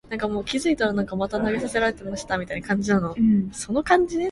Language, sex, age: Korean, female, 19-29